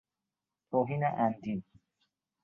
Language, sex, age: Persian, male, 19-29